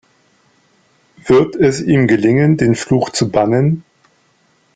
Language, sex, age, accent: German, male, 40-49, Deutschland Deutsch